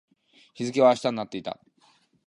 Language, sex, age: Japanese, male, 19-29